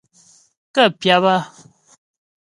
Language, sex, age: Ghomala, female, 30-39